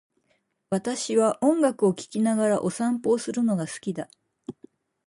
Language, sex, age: Japanese, female, 60-69